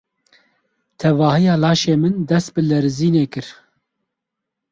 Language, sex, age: Kurdish, male, 30-39